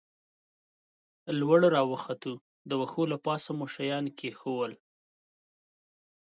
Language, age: Pashto, 30-39